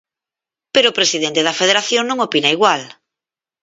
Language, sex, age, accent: Galician, female, 30-39, Normativo (estándar)